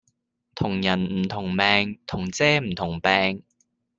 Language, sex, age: Cantonese, male, 19-29